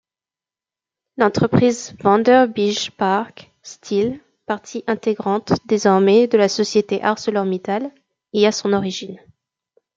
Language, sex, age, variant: French, female, 19-29, Français de métropole